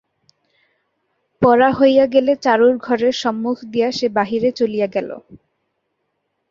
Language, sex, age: Bengali, female, 19-29